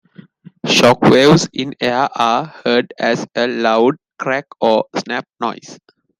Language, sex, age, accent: English, male, 19-29, India and South Asia (India, Pakistan, Sri Lanka)